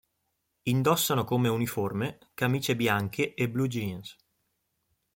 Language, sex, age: Italian, male, 19-29